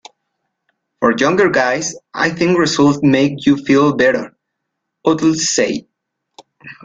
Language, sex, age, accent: English, male, 19-29, England English